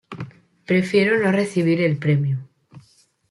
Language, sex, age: Spanish, female, 19-29